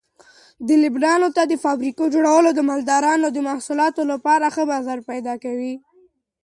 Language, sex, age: Pashto, male, 19-29